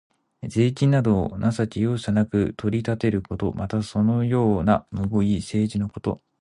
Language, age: Japanese, 30-39